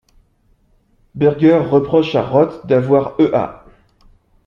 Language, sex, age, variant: French, male, 30-39, Français de métropole